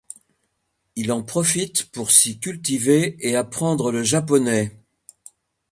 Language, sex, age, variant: French, male, 70-79, Français de métropole